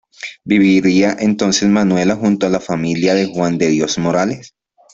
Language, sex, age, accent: Spanish, male, 19-29, Andino-Pacífico: Colombia, Perú, Ecuador, oeste de Bolivia y Venezuela andina